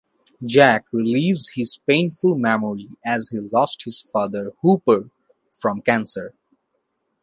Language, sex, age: English, male, 19-29